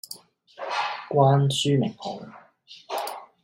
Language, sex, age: Cantonese, male, 19-29